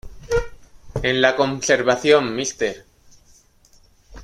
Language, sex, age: Spanish, male, 40-49